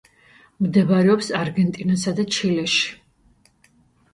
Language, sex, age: Georgian, female, 50-59